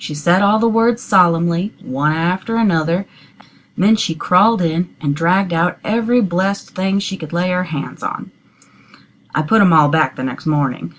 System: none